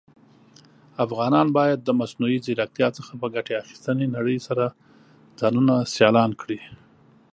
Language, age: Pashto, 40-49